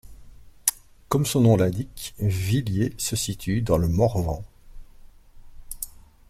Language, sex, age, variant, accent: French, male, 30-39, Français d'Europe, Français de Belgique